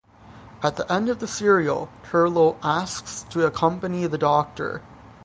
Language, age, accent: English, 19-29, United States English